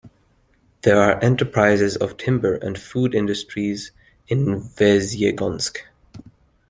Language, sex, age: English, male, 19-29